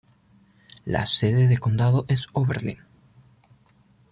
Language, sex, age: Spanish, male, under 19